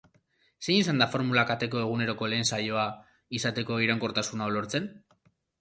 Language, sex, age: Basque, male, 19-29